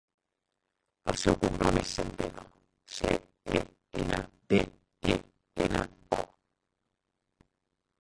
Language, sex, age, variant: Catalan, male, 40-49, Central